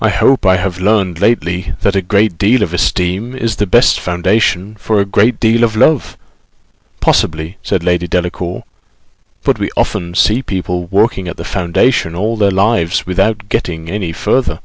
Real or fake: real